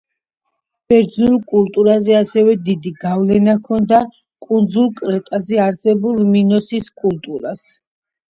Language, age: Georgian, under 19